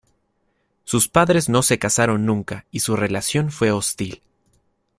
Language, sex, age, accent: Spanish, male, 30-39, México